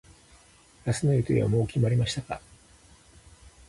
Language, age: Japanese, 60-69